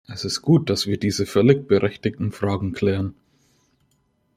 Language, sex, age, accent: German, male, 19-29, Deutschland Deutsch